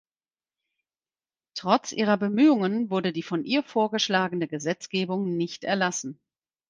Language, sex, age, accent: German, female, 50-59, Deutschland Deutsch